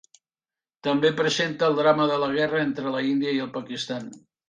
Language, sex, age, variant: Catalan, male, 60-69, Nord-Occidental